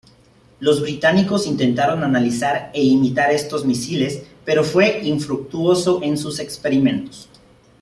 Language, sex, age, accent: Spanish, male, 30-39, México